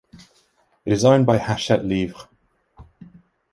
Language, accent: English, England English